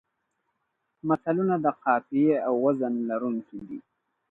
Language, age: Pashto, 30-39